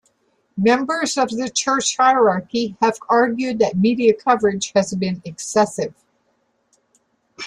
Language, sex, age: English, female, 70-79